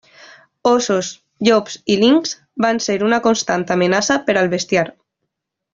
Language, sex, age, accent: Catalan, female, 19-29, valencià